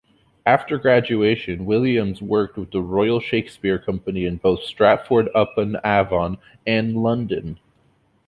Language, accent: English, United States English